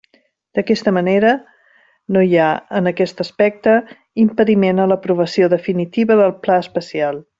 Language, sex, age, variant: Catalan, female, 50-59, Central